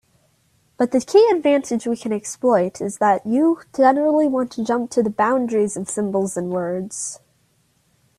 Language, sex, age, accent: English, female, under 19, United States English